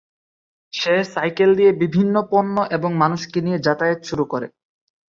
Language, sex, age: Bengali, male, 19-29